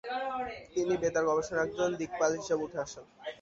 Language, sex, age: Bengali, male, under 19